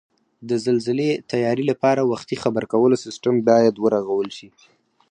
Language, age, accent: Pashto, 19-29, معیاري پښتو